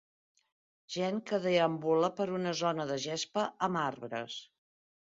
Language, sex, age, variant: Catalan, female, 60-69, Central